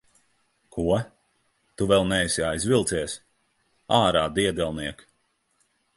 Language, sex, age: Latvian, male, 30-39